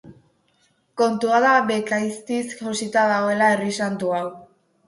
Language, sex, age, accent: Basque, female, under 19, Mendebalekoa (Araba, Bizkaia, Gipuzkoako mendebaleko herri batzuk)